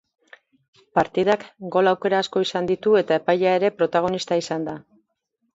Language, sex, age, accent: Basque, female, 50-59, Mendebalekoa (Araba, Bizkaia, Gipuzkoako mendebaleko herri batzuk)